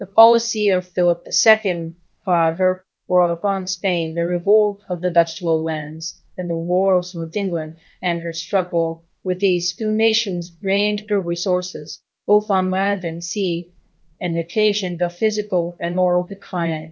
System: TTS, VITS